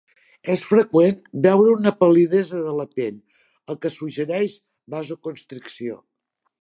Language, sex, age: Catalan, female, 60-69